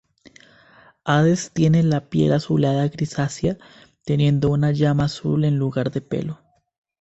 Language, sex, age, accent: Spanish, male, 19-29, Andino-Pacífico: Colombia, Perú, Ecuador, oeste de Bolivia y Venezuela andina